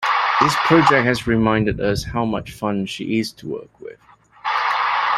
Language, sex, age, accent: English, male, 30-39, Malaysian English